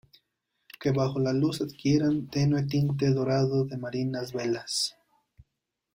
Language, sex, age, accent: Spanish, male, 19-29, México